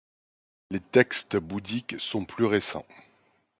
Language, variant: French, Français de métropole